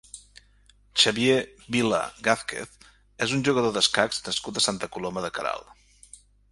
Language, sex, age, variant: Catalan, male, 50-59, Central